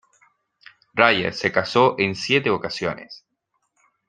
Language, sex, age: Spanish, male, 19-29